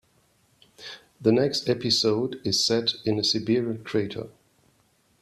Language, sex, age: English, male, 40-49